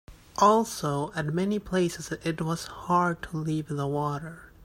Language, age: English, 19-29